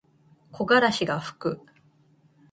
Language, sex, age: Japanese, female, 19-29